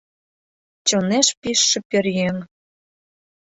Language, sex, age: Mari, female, 19-29